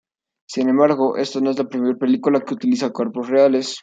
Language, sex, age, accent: Spanish, male, under 19, México